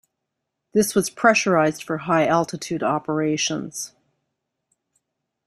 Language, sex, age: English, female, 60-69